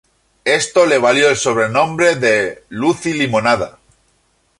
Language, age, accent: Spanish, 40-49, España: Centro-Sur peninsular (Madrid, Toledo, Castilla-La Mancha)